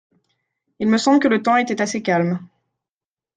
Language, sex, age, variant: French, female, 19-29, Français de métropole